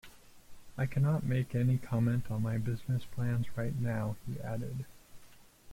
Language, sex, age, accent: English, male, 30-39, United States English